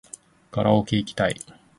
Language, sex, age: Japanese, male, 40-49